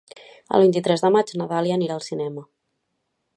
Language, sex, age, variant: Catalan, female, 19-29, Central